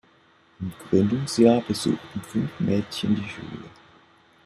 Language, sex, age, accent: German, male, 30-39, Deutschland Deutsch